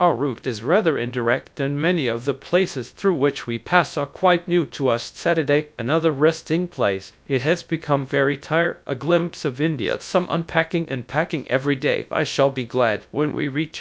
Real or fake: fake